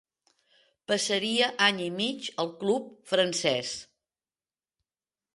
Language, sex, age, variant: Catalan, female, 60-69, Central